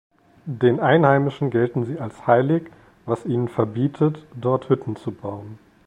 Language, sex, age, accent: German, male, 30-39, Deutschland Deutsch